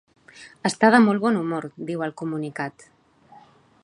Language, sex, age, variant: Catalan, female, 40-49, Central